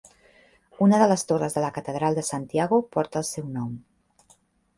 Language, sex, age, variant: Catalan, female, 40-49, Central